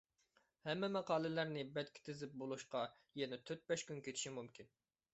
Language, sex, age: Uyghur, male, 19-29